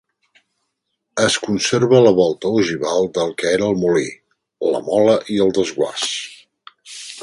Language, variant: Catalan, Central